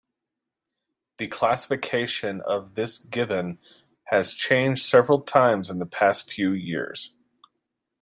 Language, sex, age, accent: English, male, 40-49, United States English